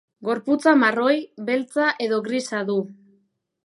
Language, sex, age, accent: Basque, female, 19-29, Mendebalekoa (Araba, Bizkaia, Gipuzkoako mendebaleko herri batzuk)